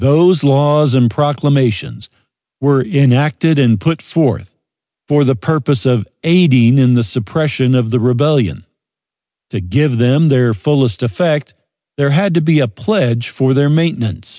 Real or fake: real